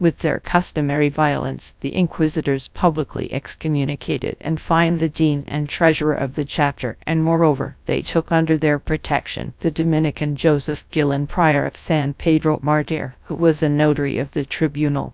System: TTS, GradTTS